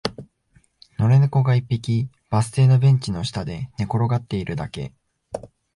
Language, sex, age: Japanese, male, 19-29